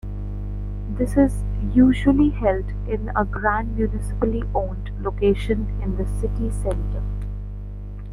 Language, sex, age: English, female, 19-29